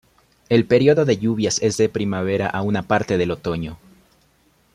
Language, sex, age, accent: Spanish, male, under 19, Andino-Pacífico: Colombia, Perú, Ecuador, oeste de Bolivia y Venezuela andina